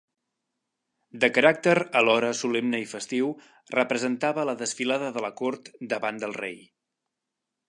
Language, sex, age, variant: Catalan, male, 40-49, Central